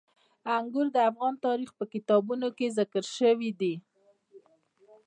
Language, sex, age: Pashto, female, 30-39